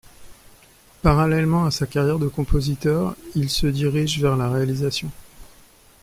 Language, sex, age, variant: French, male, 40-49, Français de métropole